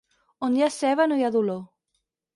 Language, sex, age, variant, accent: Catalan, female, 19-29, Central, central